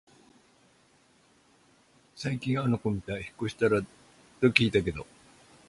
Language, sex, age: Japanese, male, 70-79